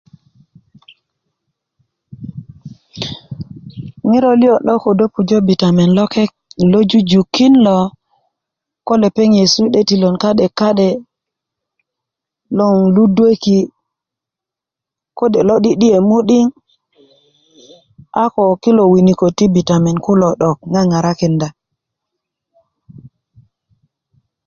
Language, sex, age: Kuku, female, 40-49